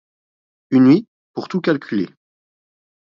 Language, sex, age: French, male, 19-29